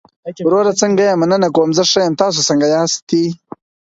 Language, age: Pashto, under 19